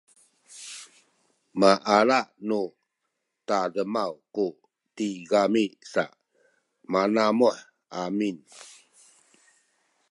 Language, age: Sakizaya, 60-69